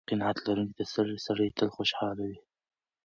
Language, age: Pashto, 19-29